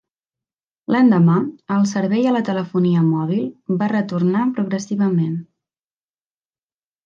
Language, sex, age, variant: Catalan, female, 19-29, Septentrional